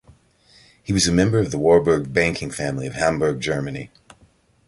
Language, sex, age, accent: English, male, 40-49, United States English